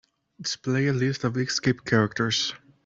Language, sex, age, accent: English, male, 19-29, England English